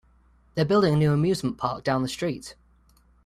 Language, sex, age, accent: English, male, 19-29, England English